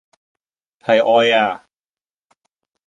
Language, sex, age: Cantonese, male, 50-59